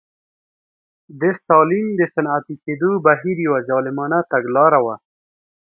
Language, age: Pashto, 19-29